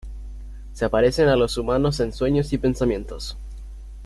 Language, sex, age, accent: Spanish, male, under 19, Chileno: Chile, Cuyo